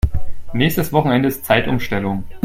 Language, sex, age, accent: German, male, 30-39, Deutschland Deutsch